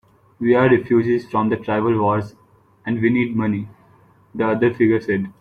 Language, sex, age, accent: English, male, 19-29, India and South Asia (India, Pakistan, Sri Lanka)